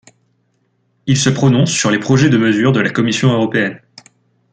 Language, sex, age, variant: French, male, 19-29, Français de métropole